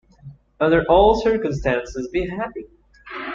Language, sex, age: English, male, 19-29